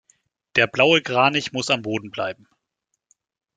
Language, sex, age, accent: German, male, 19-29, Deutschland Deutsch